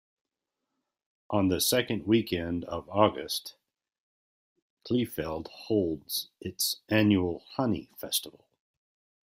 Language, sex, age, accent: English, male, 50-59, United States English